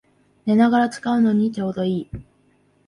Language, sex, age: Japanese, female, 19-29